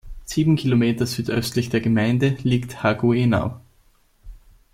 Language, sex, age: German, male, under 19